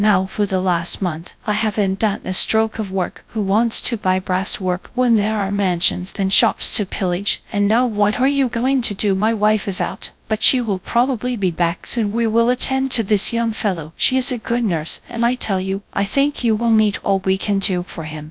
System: TTS, GradTTS